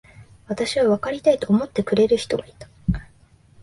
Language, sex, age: Japanese, female, 19-29